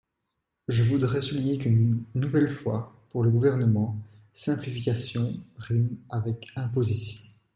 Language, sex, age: French, male, 19-29